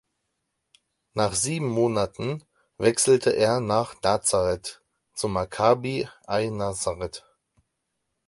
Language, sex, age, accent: German, male, 30-39, Deutschland Deutsch